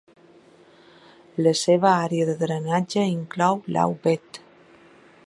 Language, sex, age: Catalan, female, 40-49